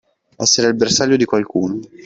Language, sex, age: Italian, male, 19-29